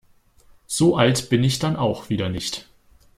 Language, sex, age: German, female, 19-29